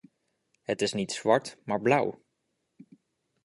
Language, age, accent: Dutch, 19-29, Nederlands Nederlands